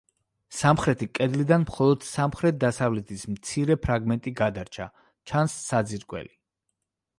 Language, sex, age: Georgian, male, 40-49